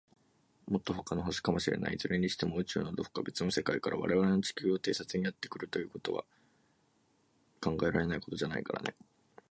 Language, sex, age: Japanese, male, 19-29